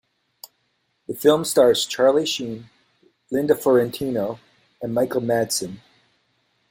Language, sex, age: English, male, 50-59